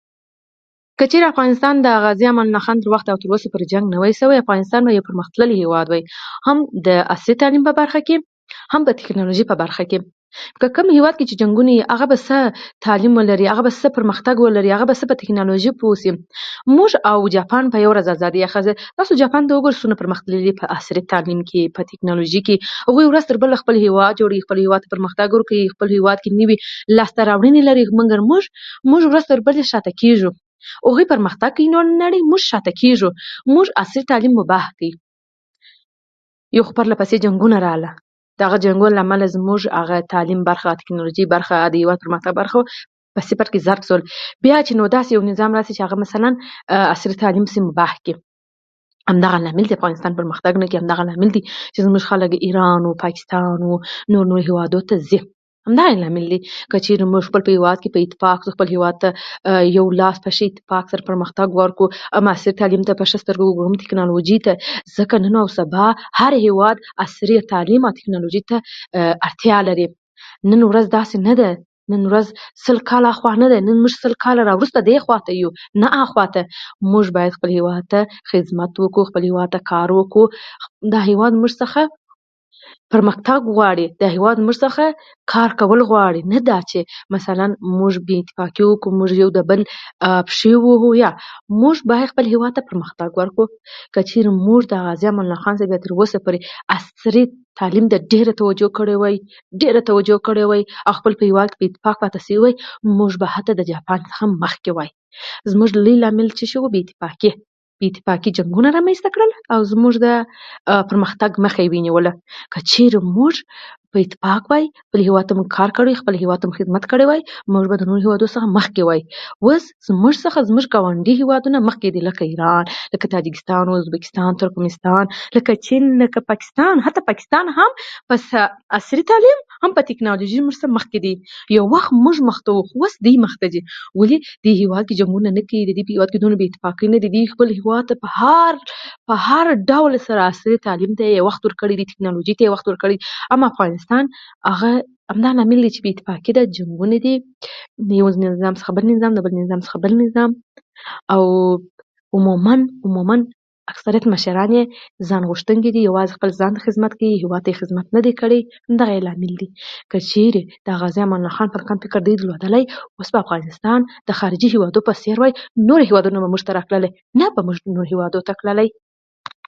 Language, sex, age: Pashto, female, 19-29